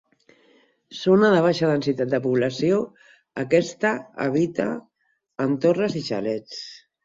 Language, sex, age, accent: Catalan, female, 50-59, Barcelona